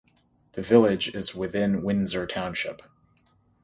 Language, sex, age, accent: English, male, 30-39, United States English; Canadian English